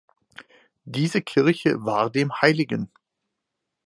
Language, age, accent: German, 19-29, Deutschland Deutsch